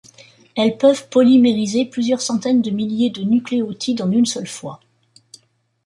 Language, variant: French, Français de métropole